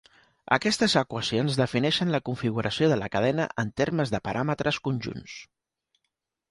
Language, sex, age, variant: Catalan, male, 40-49, Central